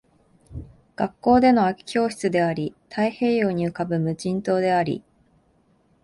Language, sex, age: Japanese, female, 19-29